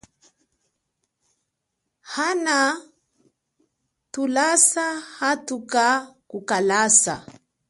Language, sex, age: Chokwe, female, 30-39